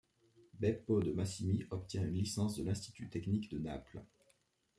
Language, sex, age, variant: French, male, 30-39, Français de métropole